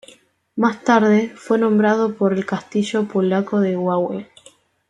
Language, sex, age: Spanish, female, 19-29